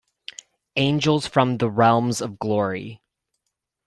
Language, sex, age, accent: English, male, 19-29, United States English